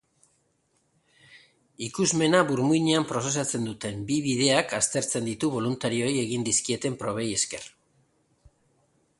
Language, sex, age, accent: Basque, male, 50-59, Erdialdekoa edo Nafarra (Gipuzkoa, Nafarroa)